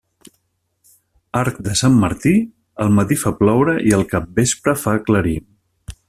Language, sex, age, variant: Catalan, male, 50-59, Nord-Occidental